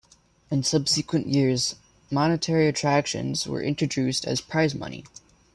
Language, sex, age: English, male, under 19